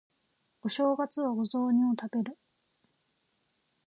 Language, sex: Japanese, female